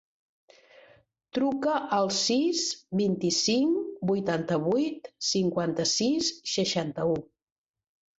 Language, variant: Catalan, Central